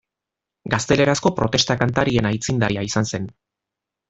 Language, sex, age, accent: Basque, male, 30-39, Mendebalekoa (Araba, Bizkaia, Gipuzkoako mendebaleko herri batzuk)